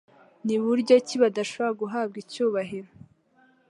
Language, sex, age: Kinyarwanda, female, 19-29